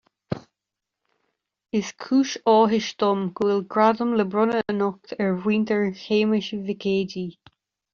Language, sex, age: Irish, female, 19-29